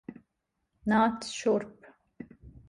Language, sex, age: Latvian, female, 40-49